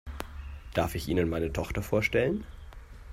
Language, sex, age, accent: German, male, 19-29, Deutschland Deutsch